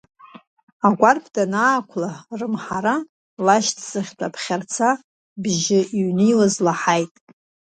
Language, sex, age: Abkhazian, female, 40-49